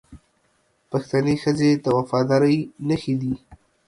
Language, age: Pashto, 19-29